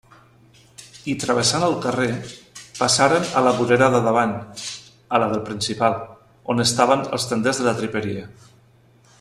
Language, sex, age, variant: Catalan, male, 40-49, Central